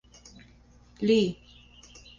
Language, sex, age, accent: English, female, 40-49, United States English